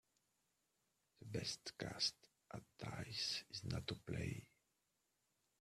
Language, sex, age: English, male, 19-29